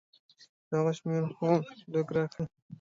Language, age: Pashto, 19-29